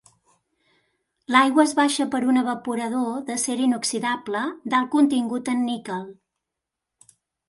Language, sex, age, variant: Catalan, female, 40-49, Central